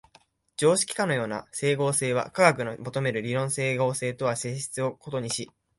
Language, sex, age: Japanese, male, 19-29